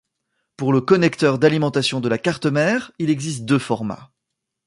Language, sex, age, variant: French, male, 30-39, Français de métropole